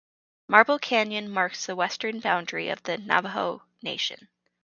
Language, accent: English, United States English; Canadian English